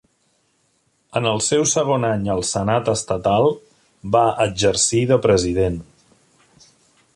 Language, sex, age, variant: Catalan, male, 50-59, Central